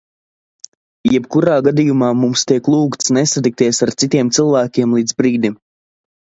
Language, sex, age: Latvian, male, 19-29